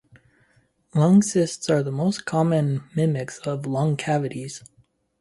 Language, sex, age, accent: English, male, 30-39, United States English